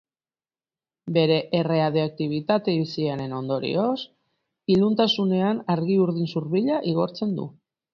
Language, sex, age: Basque, female, 50-59